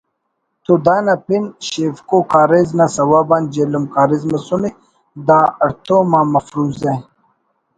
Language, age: Brahui, 30-39